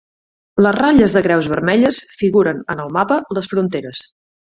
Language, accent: Catalan, Empordanès